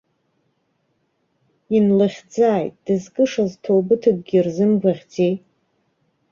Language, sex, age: Abkhazian, female, 40-49